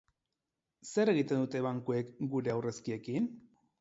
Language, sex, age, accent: Basque, male, 40-49, Erdialdekoa edo Nafarra (Gipuzkoa, Nafarroa)